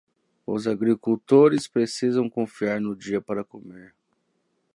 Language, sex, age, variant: Portuguese, male, 19-29, Portuguese (Brasil)